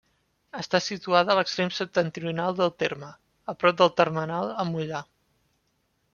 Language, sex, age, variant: Catalan, male, 19-29, Central